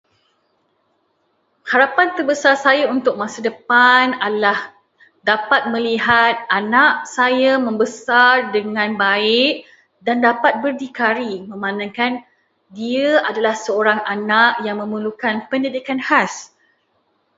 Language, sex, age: Malay, female, 30-39